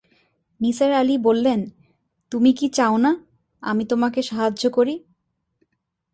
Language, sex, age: Bengali, female, 19-29